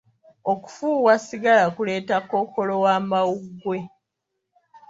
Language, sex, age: Ganda, female, 19-29